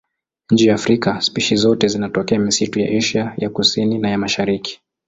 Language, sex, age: Swahili, male, 19-29